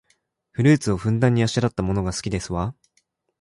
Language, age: Japanese, 19-29